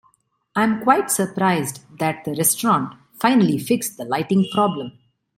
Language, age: English, 40-49